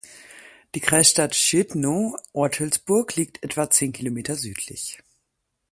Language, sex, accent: German, female, Deutschland Deutsch